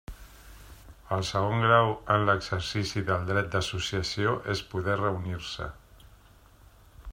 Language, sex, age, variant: Catalan, male, 50-59, Central